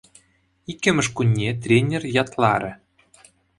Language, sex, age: Chuvash, male, 19-29